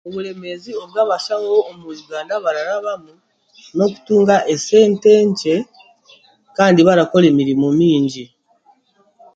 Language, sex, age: Chiga, female, 40-49